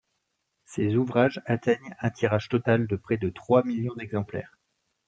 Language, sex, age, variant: French, male, 40-49, Français de métropole